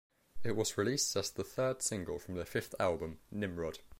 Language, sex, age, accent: English, male, under 19, England English